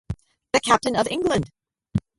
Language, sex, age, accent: English, female, 50-59, United States English